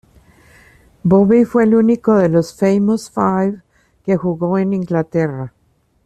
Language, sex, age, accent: Spanish, female, 70-79, Andino-Pacífico: Colombia, Perú, Ecuador, oeste de Bolivia y Venezuela andina